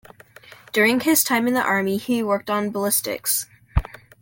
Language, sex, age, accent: English, male, under 19, United States English